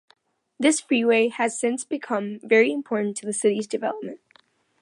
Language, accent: English, United States English; India and South Asia (India, Pakistan, Sri Lanka)